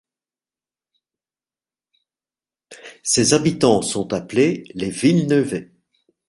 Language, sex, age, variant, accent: French, male, 60-69, Français d'Europe, Français de Belgique